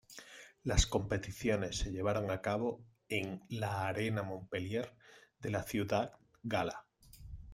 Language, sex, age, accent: Spanish, male, 30-39, España: Sur peninsular (Andalucia, Extremadura, Murcia)